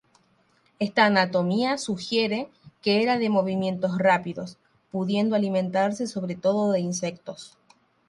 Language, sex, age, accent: Spanish, female, 19-29, Rioplatense: Argentina, Uruguay, este de Bolivia, Paraguay